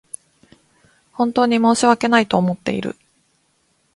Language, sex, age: Japanese, female, 19-29